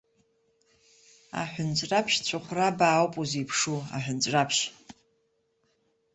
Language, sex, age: Abkhazian, female, 50-59